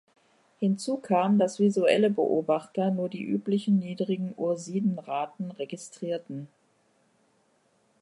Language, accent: German, Deutschland Deutsch